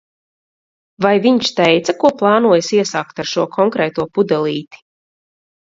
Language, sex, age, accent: Latvian, female, 30-39, Vidus dialekts